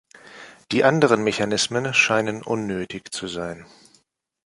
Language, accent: German, Deutschland Deutsch